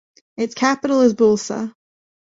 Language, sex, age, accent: English, female, 19-29, England English